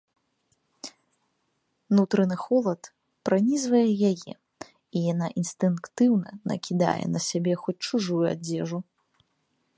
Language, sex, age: Belarusian, female, 19-29